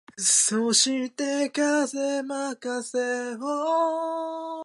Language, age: Japanese, under 19